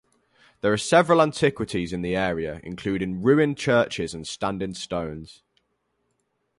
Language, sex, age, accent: English, male, 90+, England English